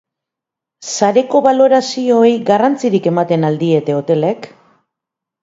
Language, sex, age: Basque, female, 50-59